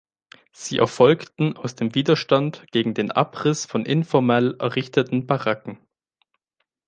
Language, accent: German, Deutschland Deutsch